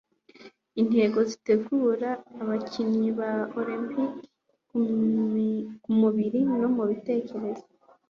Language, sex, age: Kinyarwanda, female, 19-29